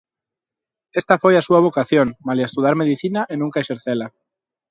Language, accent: Galician, Normativo (estándar)